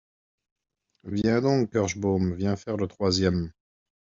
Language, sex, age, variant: French, male, 40-49, Français de métropole